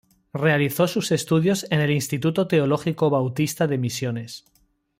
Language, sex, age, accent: Spanish, male, 30-39, España: Sur peninsular (Andalucia, Extremadura, Murcia)